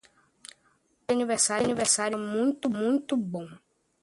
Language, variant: Portuguese, Portuguese (Brasil)